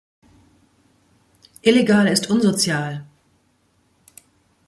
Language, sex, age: German, female, 40-49